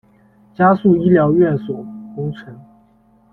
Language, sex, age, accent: Chinese, male, 19-29, 出生地：浙江省